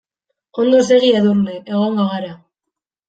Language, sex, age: Basque, female, 19-29